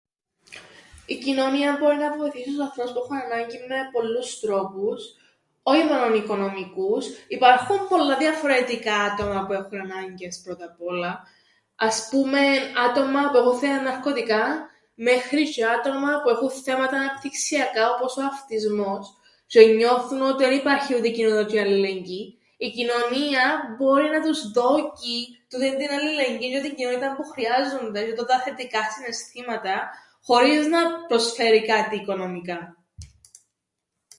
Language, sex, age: Greek, female, 19-29